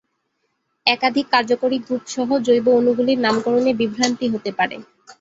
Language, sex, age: Bengali, female, 19-29